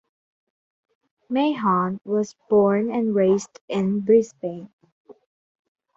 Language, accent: English, Filipino